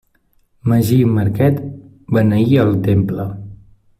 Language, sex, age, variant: Catalan, male, 19-29, Nord-Occidental